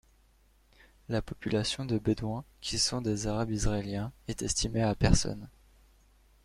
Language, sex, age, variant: French, male, 19-29, Français de métropole